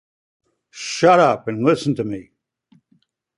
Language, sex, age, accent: English, male, 70-79, United States English